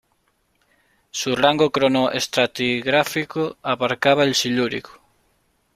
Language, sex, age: Spanish, male, 30-39